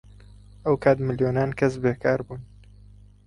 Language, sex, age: Central Kurdish, male, 19-29